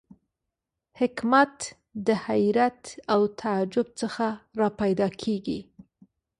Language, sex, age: Pashto, female, 40-49